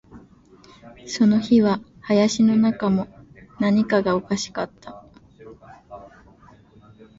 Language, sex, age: Japanese, female, 19-29